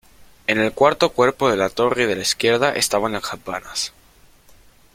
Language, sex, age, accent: Spanish, male, under 19, Rioplatense: Argentina, Uruguay, este de Bolivia, Paraguay